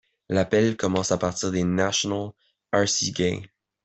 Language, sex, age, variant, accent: French, male, under 19, Français d'Amérique du Nord, Français du Canada